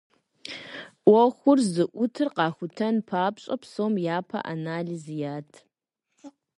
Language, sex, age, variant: Kabardian, female, 30-39, Адыгэбзэ (Къэбэрдей, Кирил, псоми зэдай)